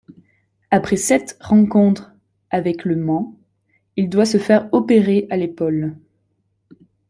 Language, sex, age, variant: French, female, 19-29, Français de métropole